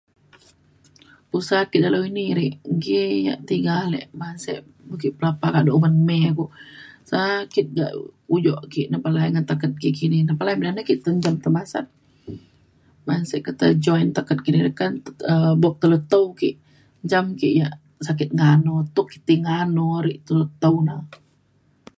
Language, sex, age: Mainstream Kenyah, female, 30-39